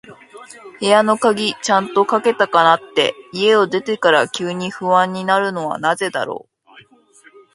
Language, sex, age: Japanese, female, 19-29